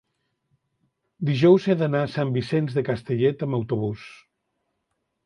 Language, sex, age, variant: Catalan, male, 50-59, Central